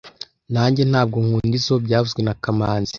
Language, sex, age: Kinyarwanda, male, under 19